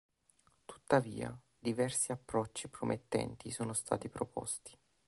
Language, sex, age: Italian, male, 19-29